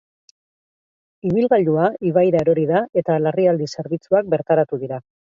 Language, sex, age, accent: Basque, female, 40-49, Mendebalekoa (Araba, Bizkaia, Gipuzkoako mendebaleko herri batzuk)